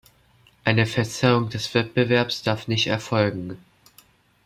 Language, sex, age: German, male, under 19